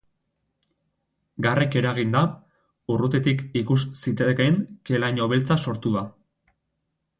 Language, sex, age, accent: Basque, male, 19-29, Erdialdekoa edo Nafarra (Gipuzkoa, Nafarroa)